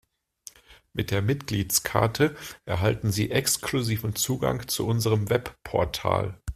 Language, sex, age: German, male, 40-49